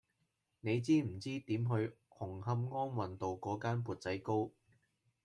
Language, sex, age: Cantonese, male, 19-29